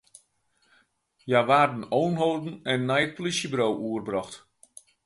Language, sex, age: Western Frisian, male, 50-59